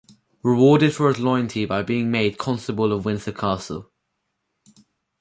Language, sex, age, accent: English, male, under 19, England English